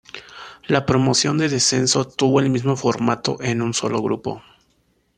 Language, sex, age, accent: Spanish, male, 19-29, México